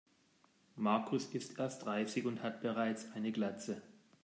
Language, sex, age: German, male, 40-49